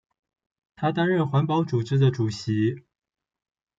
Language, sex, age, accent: Chinese, male, 19-29, 出生地：福建省